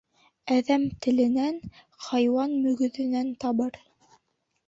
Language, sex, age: Bashkir, female, 19-29